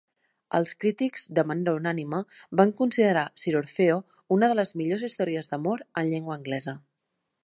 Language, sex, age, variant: Catalan, female, 30-39, Nord-Occidental